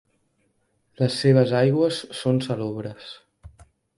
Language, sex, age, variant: Catalan, male, 19-29, Central